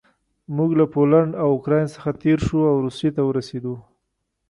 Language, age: Pashto, 30-39